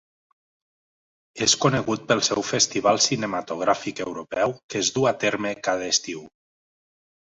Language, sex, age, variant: Catalan, male, 40-49, Nord-Occidental